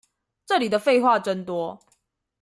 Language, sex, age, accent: Chinese, female, 19-29, 出生地：臺中市